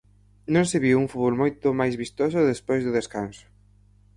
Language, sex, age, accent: Galician, male, 19-29, Central (gheada); Normativo (estándar)